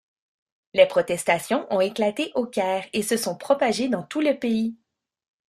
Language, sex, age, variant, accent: French, female, 30-39, Français d'Amérique du Nord, Français du Canada